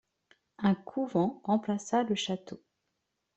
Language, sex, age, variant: French, female, 30-39, Français de métropole